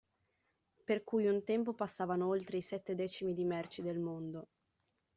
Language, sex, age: Italian, female, 19-29